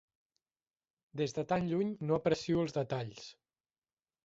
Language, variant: Catalan, Central